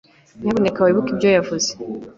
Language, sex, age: Kinyarwanda, female, 19-29